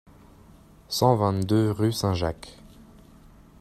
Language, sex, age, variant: French, male, 19-29, Français de métropole